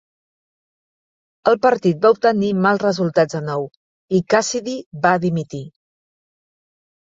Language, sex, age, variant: Catalan, female, 40-49, Central